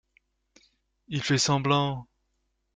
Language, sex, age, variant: French, male, 19-29, Français de métropole